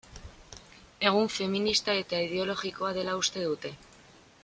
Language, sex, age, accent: Basque, female, 19-29, Erdialdekoa edo Nafarra (Gipuzkoa, Nafarroa)